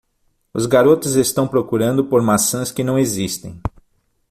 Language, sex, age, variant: Portuguese, male, 40-49, Portuguese (Brasil)